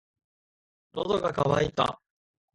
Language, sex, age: Japanese, male, 19-29